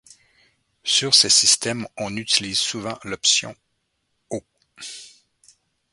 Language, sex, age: French, male, 50-59